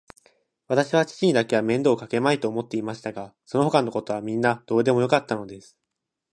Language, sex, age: Japanese, male, 19-29